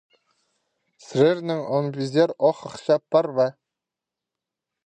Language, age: Khakas, 19-29